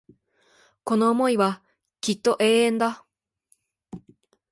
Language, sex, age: Japanese, female, under 19